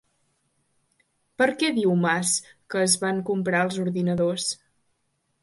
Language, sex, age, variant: Catalan, female, under 19, Central